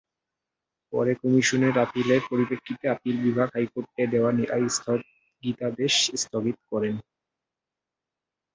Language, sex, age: Bengali, male, 19-29